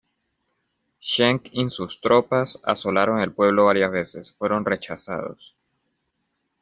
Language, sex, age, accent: Spanish, male, 19-29, Caribe: Cuba, Venezuela, Puerto Rico, República Dominicana, Panamá, Colombia caribeña, México caribeño, Costa del golfo de México